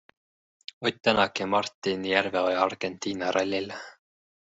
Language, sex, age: Estonian, male, 19-29